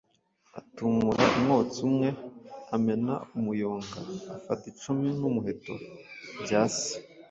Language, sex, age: Kinyarwanda, male, 19-29